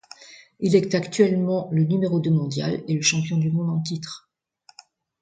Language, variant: French, Français de métropole